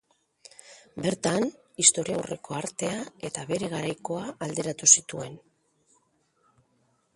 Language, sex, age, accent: Basque, female, 50-59, Mendebalekoa (Araba, Bizkaia, Gipuzkoako mendebaleko herri batzuk)